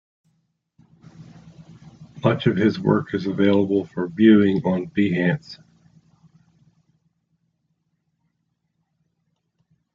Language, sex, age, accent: English, male, 40-49, United States English